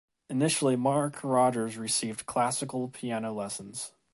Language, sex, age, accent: English, male, 30-39, United States English